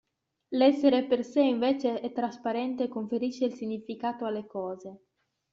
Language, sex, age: Italian, female, 19-29